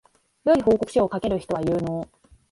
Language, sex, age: Japanese, female, 19-29